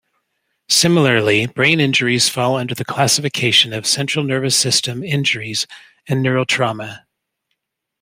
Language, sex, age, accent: English, male, 60-69, United States English